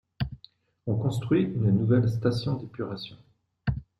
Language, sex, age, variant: French, male, 40-49, Français de métropole